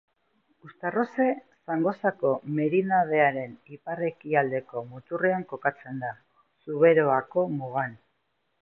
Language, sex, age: Basque, female, 50-59